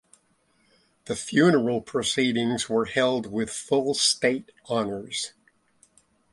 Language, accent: English, United States English